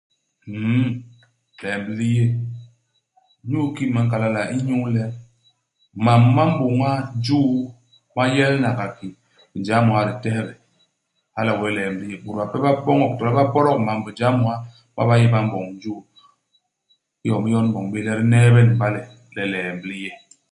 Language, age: Basaa, 40-49